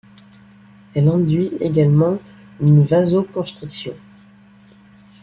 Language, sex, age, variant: French, male, under 19, Français de métropole